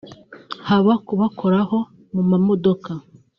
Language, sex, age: Kinyarwanda, female, 19-29